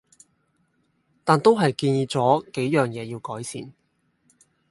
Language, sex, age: Cantonese, male, 19-29